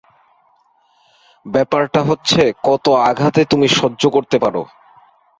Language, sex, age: Bengali, male, 19-29